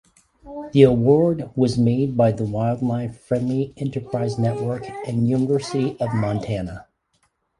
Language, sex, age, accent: English, male, 40-49, United States English